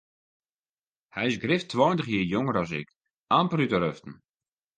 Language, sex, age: Western Frisian, male, 19-29